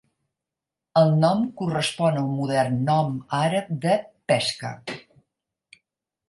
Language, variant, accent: Catalan, Central, central